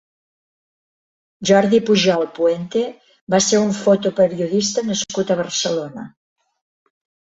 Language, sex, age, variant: Catalan, female, 60-69, Central